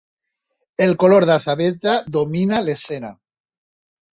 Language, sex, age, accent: Catalan, male, 40-49, valencià